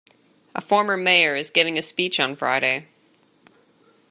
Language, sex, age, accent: English, female, 19-29, Canadian English